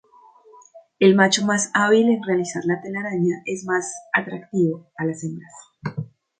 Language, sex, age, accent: Spanish, female, 40-49, Andino-Pacífico: Colombia, Perú, Ecuador, oeste de Bolivia y Venezuela andina